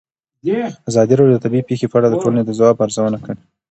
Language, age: Pashto, 19-29